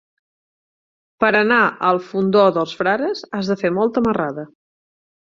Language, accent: Catalan, Empordanès